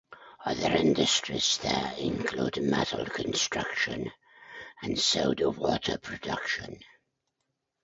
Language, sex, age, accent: English, male, 70-79, Scottish English